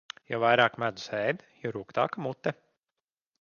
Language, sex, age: Latvian, male, 30-39